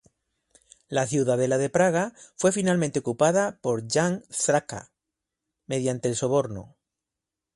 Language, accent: Spanish, España: Sur peninsular (Andalucia, Extremadura, Murcia)